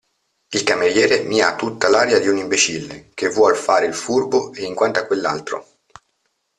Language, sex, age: Italian, male, 40-49